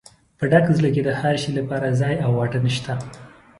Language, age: Pashto, 30-39